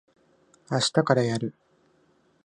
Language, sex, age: Japanese, male, 19-29